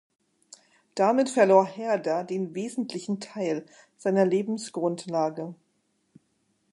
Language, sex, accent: German, female, Deutschland Deutsch